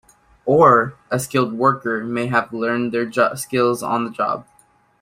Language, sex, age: English, male, 19-29